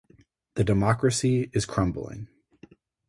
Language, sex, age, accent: English, male, 30-39, United States English